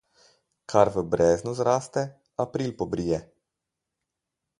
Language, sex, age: Slovenian, male, 40-49